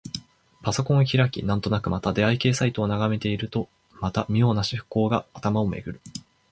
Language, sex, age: Japanese, male, 19-29